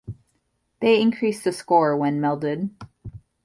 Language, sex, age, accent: English, female, 19-29, United States English